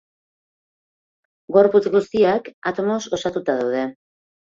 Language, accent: Basque, Mendebalekoa (Araba, Bizkaia, Gipuzkoako mendebaleko herri batzuk)